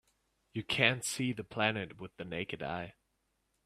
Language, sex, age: English, male, under 19